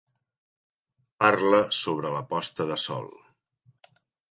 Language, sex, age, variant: Catalan, male, 40-49, Central